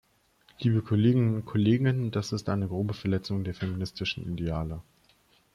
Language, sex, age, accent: German, male, 30-39, Deutschland Deutsch